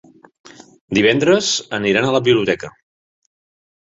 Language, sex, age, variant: Catalan, male, 40-49, Central